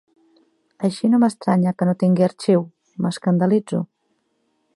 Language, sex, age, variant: Catalan, female, 30-39, Central